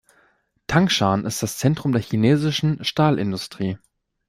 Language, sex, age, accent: German, male, 19-29, Deutschland Deutsch